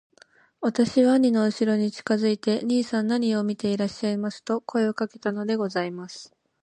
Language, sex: Japanese, female